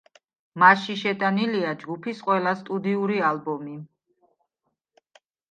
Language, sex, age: Georgian, female, 40-49